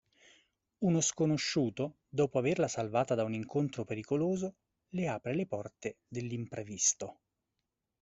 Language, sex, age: Italian, male, 40-49